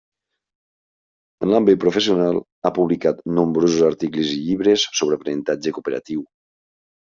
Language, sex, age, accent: Catalan, male, 40-49, valencià